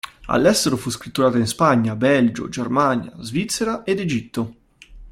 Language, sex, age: Italian, male, 19-29